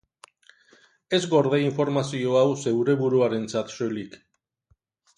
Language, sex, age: Basque, male, 50-59